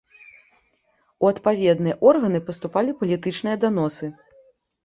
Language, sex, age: Belarusian, female, 19-29